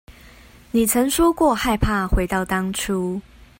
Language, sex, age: Chinese, female, 30-39